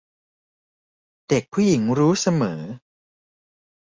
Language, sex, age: Thai, male, 19-29